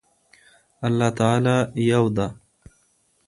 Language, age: Pashto, 30-39